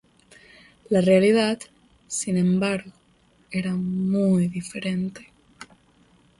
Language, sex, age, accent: Spanish, female, under 19, Caribe: Cuba, Venezuela, Puerto Rico, República Dominicana, Panamá, Colombia caribeña, México caribeño, Costa del golfo de México